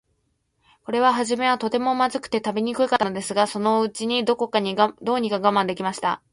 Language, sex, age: Japanese, female, 19-29